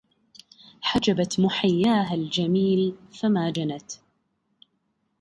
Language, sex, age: Arabic, female, 30-39